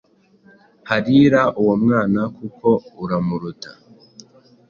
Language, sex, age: Kinyarwanda, male, 19-29